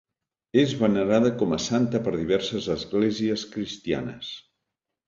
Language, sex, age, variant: Catalan, male, 60-69, Central